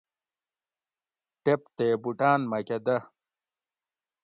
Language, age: Gawri, 40-49